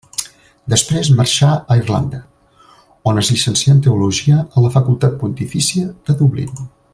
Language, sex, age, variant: Catalan, male, 60-69, Central